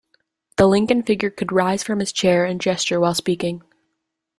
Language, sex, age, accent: English, female, under 19, United States English